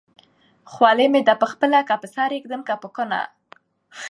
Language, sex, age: Pashto, female, under 19